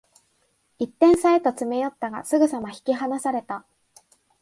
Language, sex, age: Japanese, female, 19-29